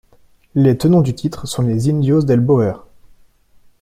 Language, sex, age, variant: French, male, 19-29, Français de métropole